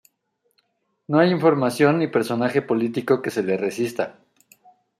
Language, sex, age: Spanish, male, 30-39